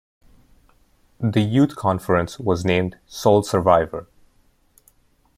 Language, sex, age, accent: English, male, 19-29, India and South Asia (India, Pakistan, Sri Lanka)